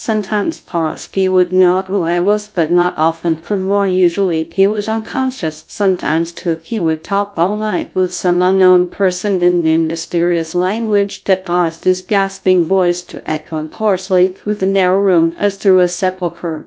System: TTS, GlowTTS